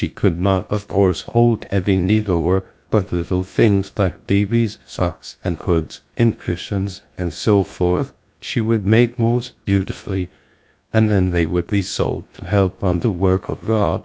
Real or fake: fake